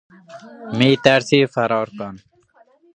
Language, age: Persian, 19-29